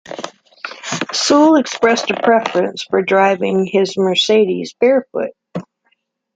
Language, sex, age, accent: English, female, 50-59, United States English